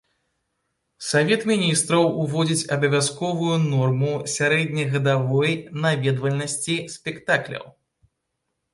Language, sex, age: Belarusian, male, 19-29